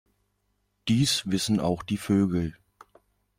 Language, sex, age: German, male, 19-29